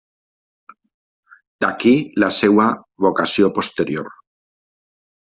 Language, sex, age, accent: Catalan, male, 50-59, valencià